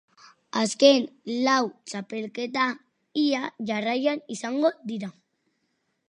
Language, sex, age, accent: Basque, male, 30-39, Mendebalekoa (Araba, Bizkaia, Gipuzkoako mendebaleko herri batzuk)